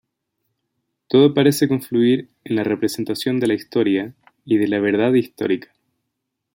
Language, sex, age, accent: Spanish, male, 19-29, Chileno: Chile, Cuyo